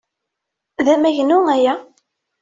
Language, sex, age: Kabyle, female, 30-39